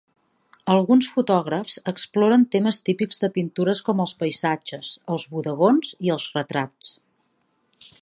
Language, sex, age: Catalan, female, 40-49